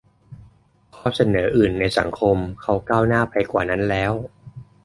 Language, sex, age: Thai, male, 30-39